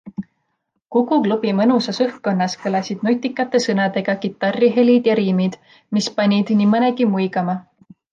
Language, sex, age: Estonian, female, 19-29